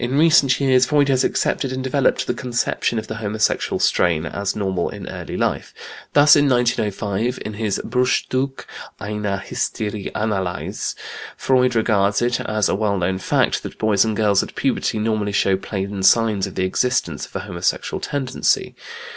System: none